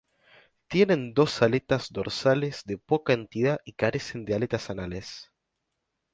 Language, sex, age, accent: Spanish, male, under 19, Rioplatense: Argentina, Uruguay, este de Bolivia, Paraguay